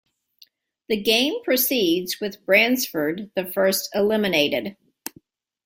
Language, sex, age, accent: English, female, 60-69, United States English